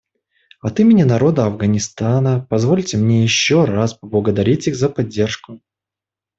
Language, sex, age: Russian, male, 19-29